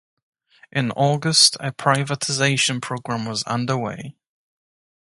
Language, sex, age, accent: English, male, 19-29, England English